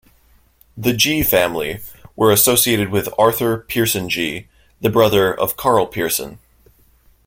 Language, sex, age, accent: English, male, 19-29, United States English